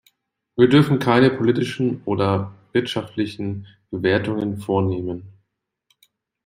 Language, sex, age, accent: German, male, 30-39, Deutschland Deutsch